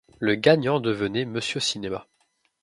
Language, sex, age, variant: French, male, 19-29, Français de métropole